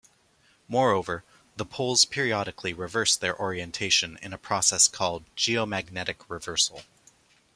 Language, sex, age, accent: English, male, 30-39, Canadian English